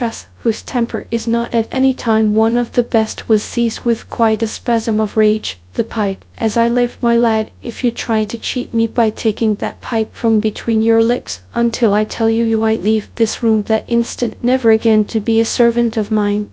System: TTS, GradTTS